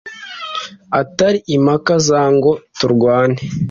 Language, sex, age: Kinyarwanda, male, 50-59